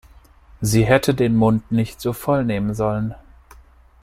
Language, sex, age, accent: German, male, 19-29, Deutschland Deutsch